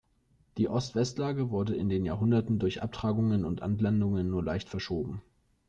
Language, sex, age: German, male, 19-29